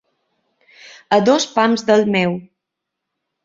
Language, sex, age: Catalan, female, 30-39